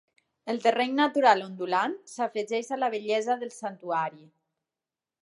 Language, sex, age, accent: Catalan, female, 40-49, valencià